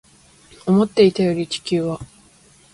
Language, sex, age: Japanese, female, 19-29